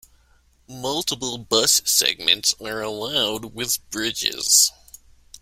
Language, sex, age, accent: English, male, 40-49, United States English